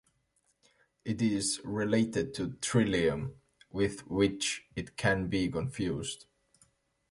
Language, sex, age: English, male, 19-29